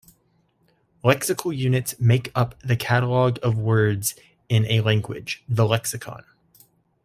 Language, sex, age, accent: English, male, 30-39, United States English